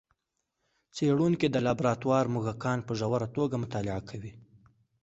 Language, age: Pashto, under 19